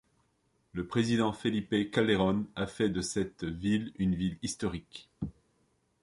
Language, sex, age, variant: French, male, 40-49, Français de métropole